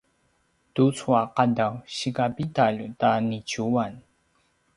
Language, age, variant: Paiwan, 30-39, pinayuanan a kinaikacedasan (東排灣語)